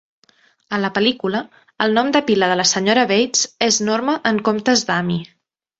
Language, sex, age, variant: Catalan, female, 19-29, Central